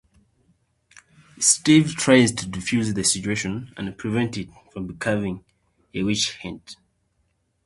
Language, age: English, 19-29